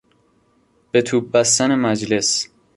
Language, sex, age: Persian, male, 19-29